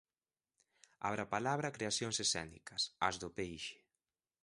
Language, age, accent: Galician, 19-29, Atlántico (seseo e gheada)